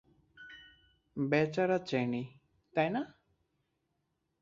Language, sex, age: Bengali, male, 19-29